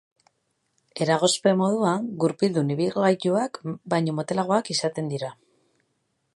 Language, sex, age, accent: Basque, female, 30-39, Mendebalekoa (Araba, Bizkaia, Gipuzkoako mendebaleko herri batzuk)